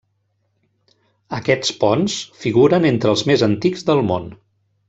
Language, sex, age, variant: Catalan, male, 50-59, Central